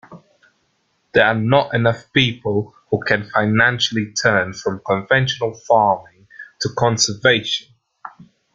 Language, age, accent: English, 19-29, England English